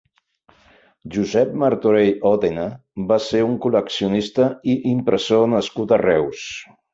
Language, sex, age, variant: Catalan, male, 60-69, Central